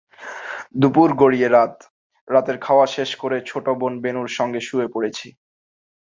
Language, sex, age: Bengali, male, 19-29